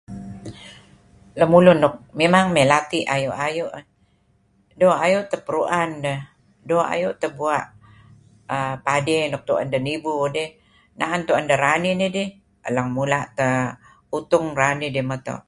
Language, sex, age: Kelabit, female, 70-79